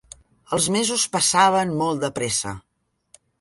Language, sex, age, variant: Catalan, female, 50-59, Central